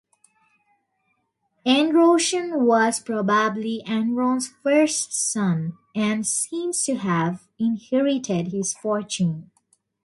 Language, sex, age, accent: English, female, under 19, United States English